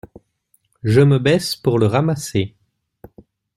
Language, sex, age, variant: French, male, 19-29, Français de métropole